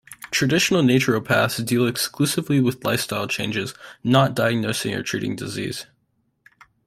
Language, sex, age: English, male, under 19